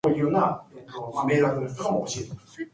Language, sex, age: English, female, 19-29